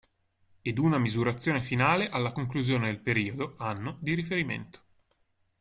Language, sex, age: Italian, male, 30-39